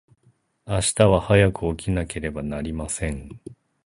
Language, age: Japanese, 30-39